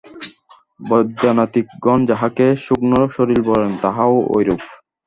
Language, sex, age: Bengali, male, 19-29